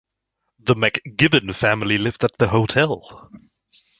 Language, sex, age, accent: English, male, 19-29, England English